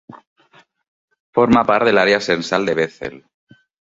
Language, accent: Catalan, valencià